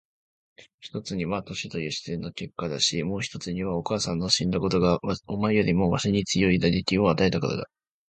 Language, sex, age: Japanese, male, 19-29